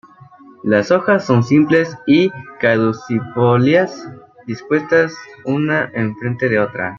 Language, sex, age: Spanish, male, under 19